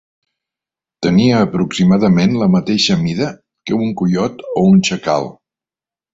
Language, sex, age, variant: Catalan, male, 70-79, Central